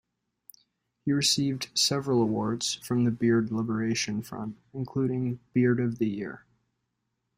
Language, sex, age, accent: English, male, 19-29, United States English